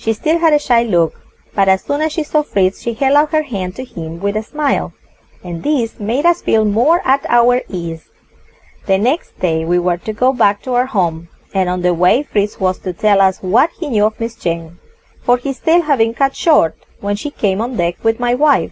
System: none